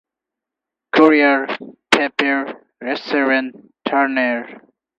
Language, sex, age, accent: English, male, 19-29, India and South Asia (India, Pakistan, Sri Lanka)